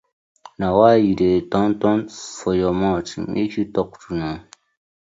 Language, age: Nigerian Pidgin, 19-29